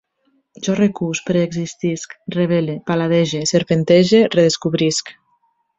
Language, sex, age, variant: Catalan, female, 19-29, Central